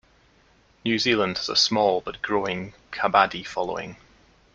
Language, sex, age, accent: English, male, 30-39, Scottish English